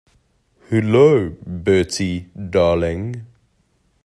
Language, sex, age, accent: English, male, 30-39, Southern African (South Africa, Zimbabwe, Namibia)